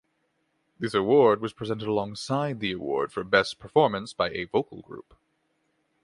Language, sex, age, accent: English, male, 19-29, United States English